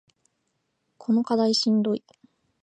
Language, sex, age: Japanese, female, 19-29